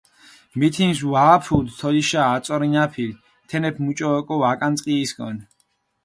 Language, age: Mingrelian, 19-29